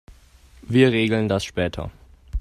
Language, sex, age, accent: German, male, under 19, Deutschland Deutsch